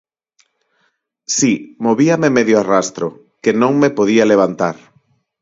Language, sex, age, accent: Galician, male, 30-39, Neofalante